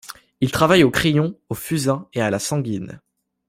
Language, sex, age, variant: French, male, under 19, Français de métropole